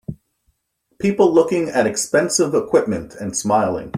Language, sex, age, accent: English, male, 50-59, United States English